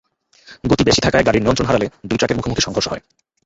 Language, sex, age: Bengali, male, 19-29